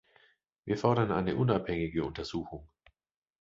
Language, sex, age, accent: German, male, 30-39, Deutschland Deutsch